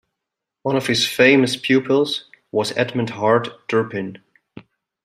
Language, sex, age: English, male, 30-39